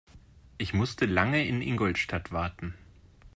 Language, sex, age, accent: German, male, 19-29, Deutschland Deutsch